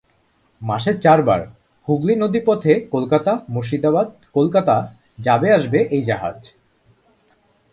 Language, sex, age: Bengali, male, 19-29